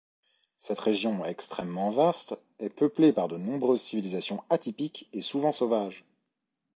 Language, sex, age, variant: French, male, 30-39, Français de métropole